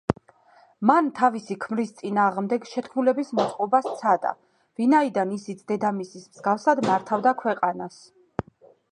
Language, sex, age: Georgian, female, 30-39